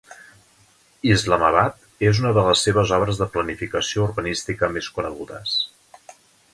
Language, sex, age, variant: Catalan, male, 50-59, Central